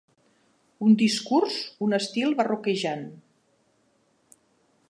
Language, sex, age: Catalan, female, 60-69